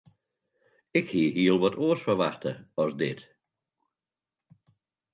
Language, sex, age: Western Frisian, male, 70-79